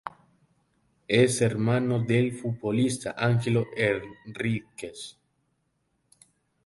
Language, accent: Spanish, Caribe: Cuba, Venezuela, Puerto Rico, República Dominicana, Panamá, Colombia caribeña, México caribeño, Costa del golfo de México